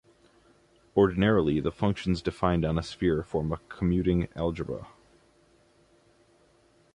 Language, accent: English, United States English